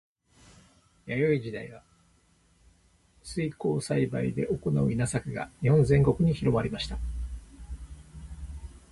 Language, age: Japanese, 60-69